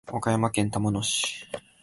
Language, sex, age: Japanese, male, 19-29